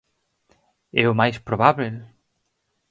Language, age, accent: Galician, 19-29, Normativo (estándar)